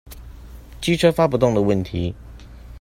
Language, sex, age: Chinese, male, 19-29